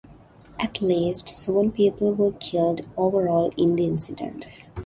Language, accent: English, India and South Asia (India, Pakistan, Sri Lanka)